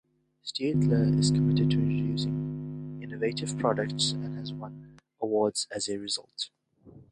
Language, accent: English, India and South Asia (India, Pakistan, Sri Lanka)